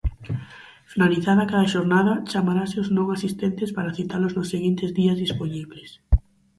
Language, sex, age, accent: Galician, female, under 19, Normativo (estándar)